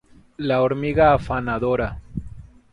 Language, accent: Spanish, México